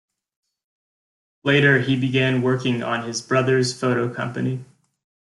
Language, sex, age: English, male, 19-29